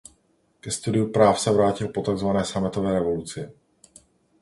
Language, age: Czech, 40-49